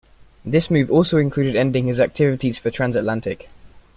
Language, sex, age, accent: English, male, under 19, England English